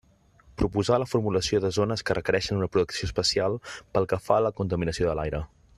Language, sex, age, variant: Catalan, male, 30-39, Central